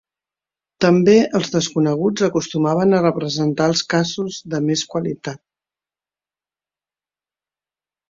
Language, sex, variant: Catalan, female, Central